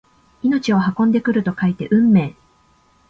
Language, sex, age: Japanese, female, 19-29